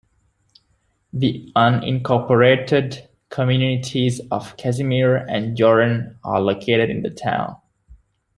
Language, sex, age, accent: English, male, 19-29, United States English